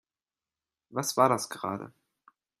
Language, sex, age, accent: German, male, 30-39, Deutschland Deutsch